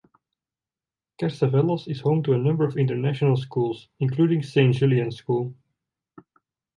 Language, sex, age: English, male, 19-29